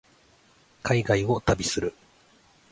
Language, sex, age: Japanese, male, 40-49